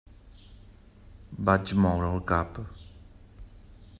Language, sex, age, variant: Catalan, male, 50-59, Central